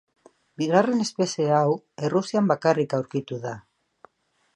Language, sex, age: Basque, female, 50-59